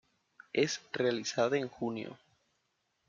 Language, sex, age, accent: Spanish, male, 19-29, Caribe: Cuba, Venezuela, Puerto Rico, República Dominicana, Panamá, Colombia caribeña, México caribeño, Costa del golfo de México